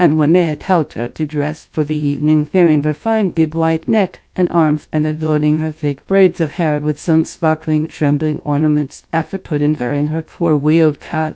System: TTS, GlowTTS